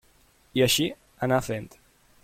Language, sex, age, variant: Catalan, male, under 19, Central